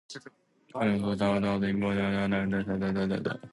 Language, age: English, 19-29